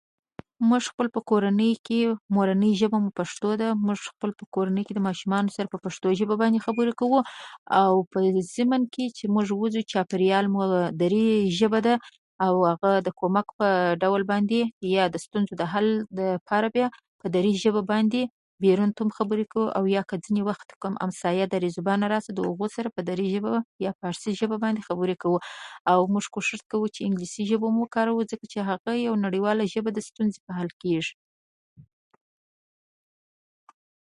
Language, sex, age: Pashto, female, 19-29